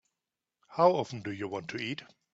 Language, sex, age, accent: English, male, 50-59, United States English